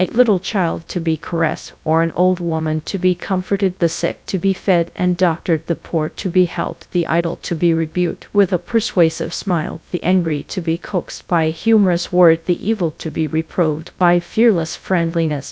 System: TTS, GradTTS